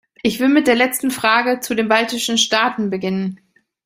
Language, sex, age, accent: German, female, 30-39, Deutschland Deutsch